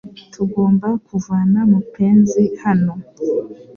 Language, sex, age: Kinyarwanda, female, under 19